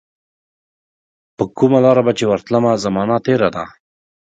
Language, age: Pashto, 19-29